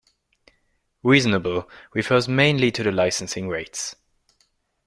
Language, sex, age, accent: English, male, 19-29, England English